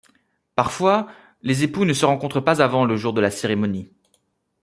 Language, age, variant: French, 19-29, Français de métropole